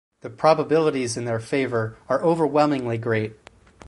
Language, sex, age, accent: English, male, 19-29, United States English